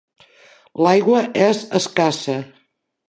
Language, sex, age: Catalan, female, 60-69